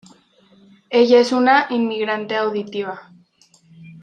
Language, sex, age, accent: Spanish, female, 19-29, México